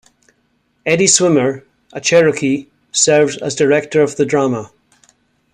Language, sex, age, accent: English, male, 60-69, Scottish English